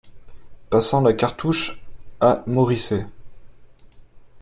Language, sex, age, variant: French, male, 30-39, Français de métropole